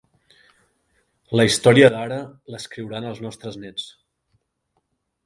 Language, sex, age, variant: Catalan, male, 19-29, Central